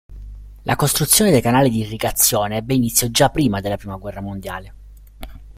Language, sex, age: Italian, male, 30-39